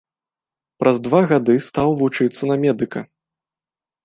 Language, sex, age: Belarusian, male, 19-29